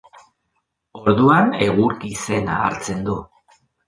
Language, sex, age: Basque, male, 40-49